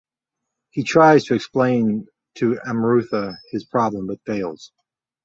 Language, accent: English, United States English